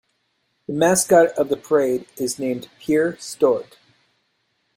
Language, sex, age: English, male, 50-59